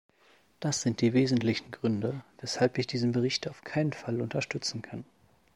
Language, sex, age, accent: German, male, 19-29, Deutschland Deutsch